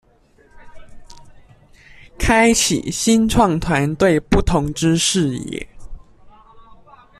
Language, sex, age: Chinese, male, under 19